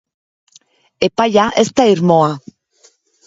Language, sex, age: Basque, female, 40-49